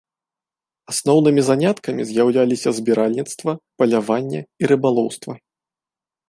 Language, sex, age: Belarusian, male, 19-29